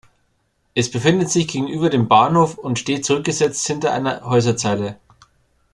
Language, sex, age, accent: German, male, 30-39, Deutschland Deutsch